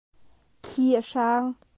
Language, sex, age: Hakha Chin, female, 19-29